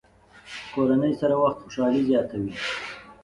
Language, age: Pashto, 19-29